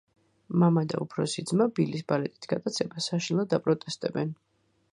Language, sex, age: Georgian, female, 40-49